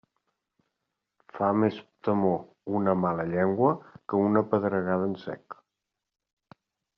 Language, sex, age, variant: Catalan, male, 40-49, Central